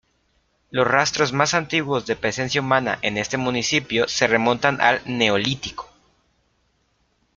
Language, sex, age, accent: Spanish, male, 30-39, México